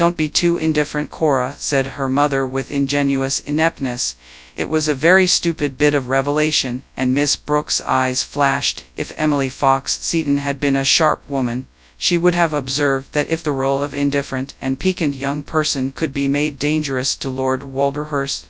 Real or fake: fake